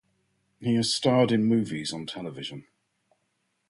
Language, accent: English, England English